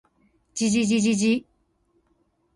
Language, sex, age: Japanese, female, 30-39